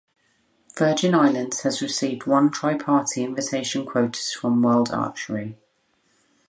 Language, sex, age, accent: English, female, 30-39, England English